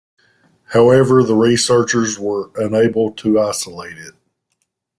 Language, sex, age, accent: English, male, 40-49, United States English